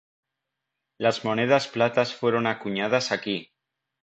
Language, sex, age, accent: Spanish, male, 19-29, España: Centro-Sur peninsular (Madrid, Toledo, Castilla-La Mancha)